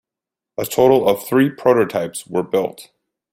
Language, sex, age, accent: English, male, 30-39, United States English